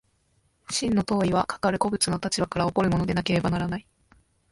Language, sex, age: Japanese, female, 19-29